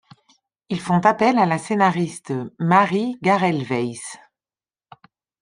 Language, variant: French, Français de métropole